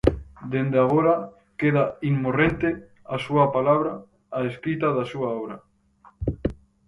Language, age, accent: Galician, under 19, Atlántico (seseo e gheada)